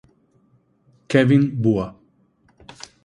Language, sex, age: Italian, male, 50-59